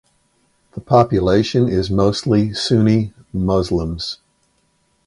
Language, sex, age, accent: English, male, 60-69, United States English